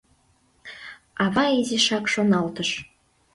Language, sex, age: Mari, female, under 19